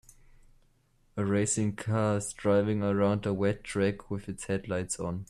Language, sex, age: English, male, under 19